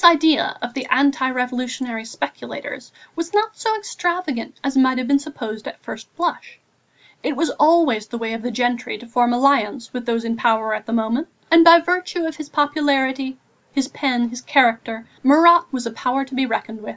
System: none